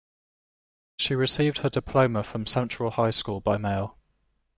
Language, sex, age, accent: English, male, 19-29, England English